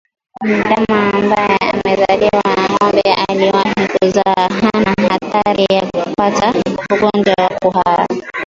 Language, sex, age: Swahili, female, 19-29